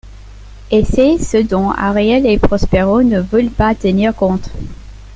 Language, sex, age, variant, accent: French, female, 19-29, Français d'Amérique du Nord, Français des États-Unis